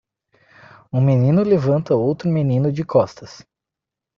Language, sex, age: Portuguese, male, 19-29